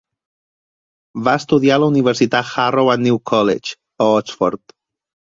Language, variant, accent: Catalan, Balear, mallorquí